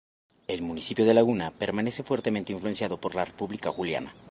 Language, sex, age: Spanish, male, 30-39